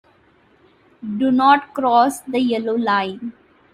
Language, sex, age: English, male, 30-39